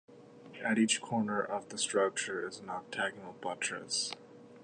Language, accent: English, United States English